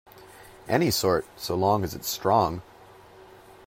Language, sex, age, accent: English, male, 40-49, United States English